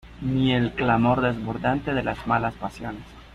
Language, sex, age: Spanish, male, 30-39